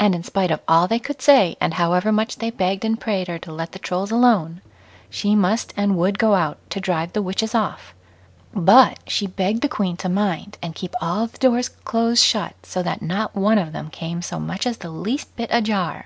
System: none